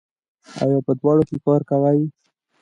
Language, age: Pashto, 19-29